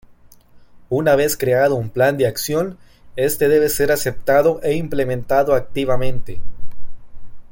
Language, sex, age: Spanish, male, 19-29